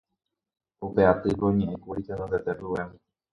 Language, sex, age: Guarani, male, 30-39